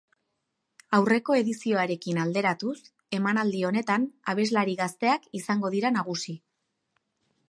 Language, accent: Basque, Mendebalekoa (Araba, Bizkaia, Gipuzkoako mendebaleko herri batzuk)